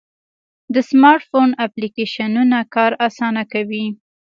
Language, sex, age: Pashto, female, 19-29